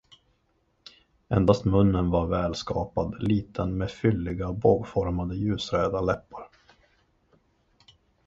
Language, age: Swedish, 30-39